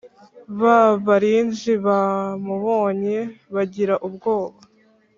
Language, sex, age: Kinyarwanda, female, under 19